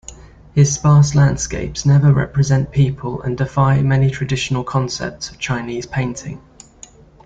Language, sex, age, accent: English, male, 19-29, England English